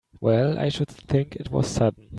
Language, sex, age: English, male, 19-29